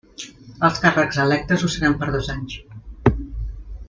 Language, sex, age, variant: Catalan, male, 40-49, Central